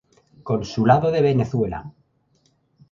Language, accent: Spanish, España: Centro-Sur peninsular (Madrid, Toledo, Castilla-La Mancha)